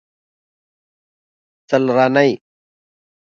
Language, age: Pashto, 30-39